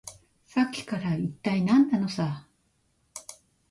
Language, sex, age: Japanese, female, 50-59